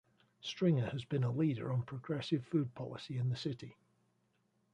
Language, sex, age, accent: English, male, 40-49, England English